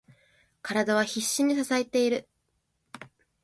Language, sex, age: Japanese, female, 19-29